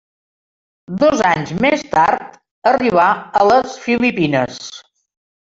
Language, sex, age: Catalan, female, 60-69